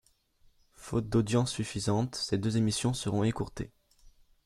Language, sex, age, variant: French, male, under 19, Français de métropole